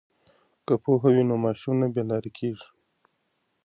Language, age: Pashto, 30-39